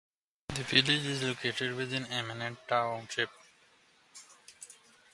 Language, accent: English, India and South Asia (India, Pakistan, Sri Lanka)